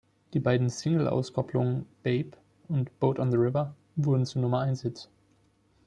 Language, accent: German, Deutschland Deutsch